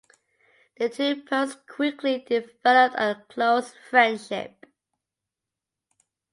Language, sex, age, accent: English, female, 40-49, Scottish English